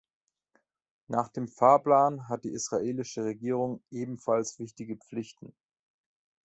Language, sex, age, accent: German, male, 30-39, Deutschland Deutsch